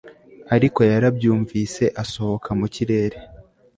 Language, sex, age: Kinyarwanda, male, 19-29